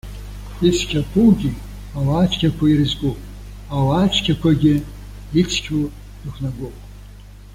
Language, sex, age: Abkhazian, male, 70-79